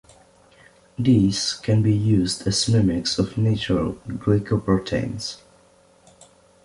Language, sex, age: English, male, under 19